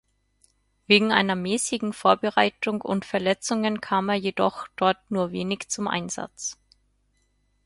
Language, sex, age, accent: German, female, 30-39, Österreichisches Deutsch